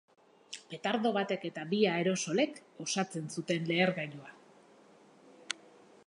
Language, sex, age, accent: Basque, female, 40-49, Erdialdekoa edo Nafarra (Gipuzkoa, Nafarroa)